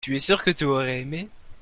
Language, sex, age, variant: French, male, under 19, Français de métropole